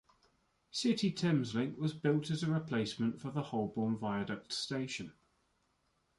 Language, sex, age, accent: English, male, 30-39, England English